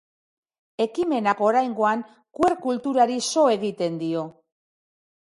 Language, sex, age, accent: Basque, female, 40-49, Mendebalekoa (Araba, Bizkaia, Gipuzkoako mendebaleko herri batzuk)